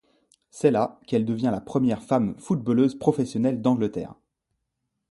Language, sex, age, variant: French, male, 30-39, Français de métropole